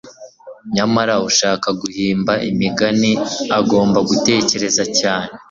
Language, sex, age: Kinyarwanda, male, 19-29